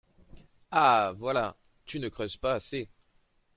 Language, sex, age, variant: French, male, 30-39, Français de métropole